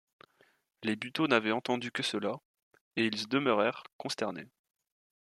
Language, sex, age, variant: French, male, 19-29, Français de métropole